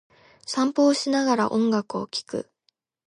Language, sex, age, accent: Japanese, female, 19-29, 標準語